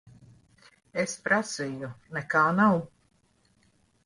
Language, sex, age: Latvian, female, 50-59